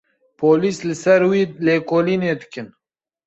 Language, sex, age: Kurdish, male, 30-39